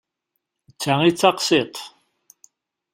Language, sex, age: Kabyle, male, 50-59